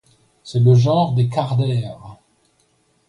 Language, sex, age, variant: French, male, 60-69, Français de métropole